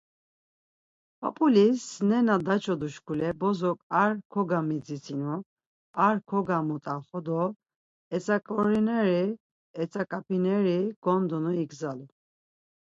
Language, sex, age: Laz, female, 40-49